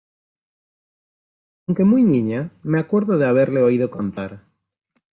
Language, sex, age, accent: Spanish, male, 19-29, Rioplatense: Argentina, Uruguay, este de Bolivia, Paraguay